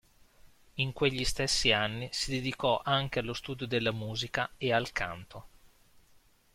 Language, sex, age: Italian, male, 30-39